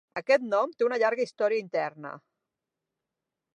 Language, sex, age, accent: Catalan, female, 40-49, central; nord-occidental